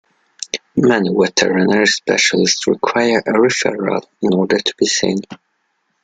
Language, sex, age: English, male, under 19